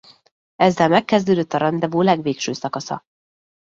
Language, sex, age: Hungarian, female, 30-39